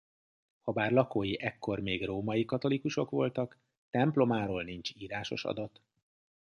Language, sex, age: Hungarian, male, 40-49